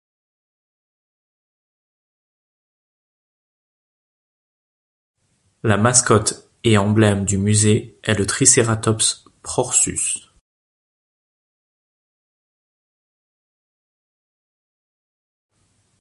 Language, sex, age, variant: French, male, 30-39, Français de métropole